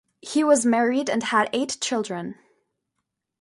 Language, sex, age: English, female, under 19